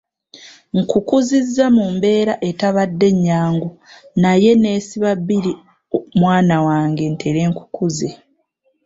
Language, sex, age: Ganda, female, 19-29